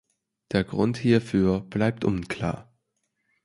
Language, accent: German, Österreichisches Deutsch